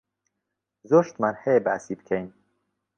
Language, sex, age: Central Kurdish, male, 19-29